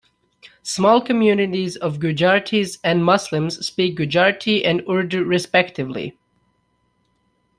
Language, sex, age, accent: English, male, 19-29, United States English